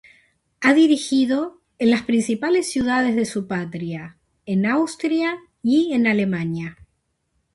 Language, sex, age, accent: Spanish, female, 60-69, Rioplatense: Argentina, Uruguay, este de Bolivia, Paraguay